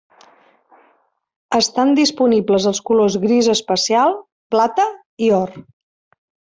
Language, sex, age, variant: Catalan, female, 50-59, Central